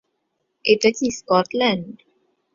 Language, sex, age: Bengali, female, 19-29